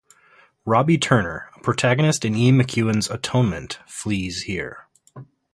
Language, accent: English, United States English